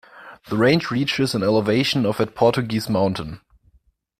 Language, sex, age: English, male, 19-29